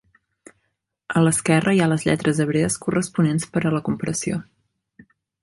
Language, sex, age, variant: Catalan, female, 19-29, Central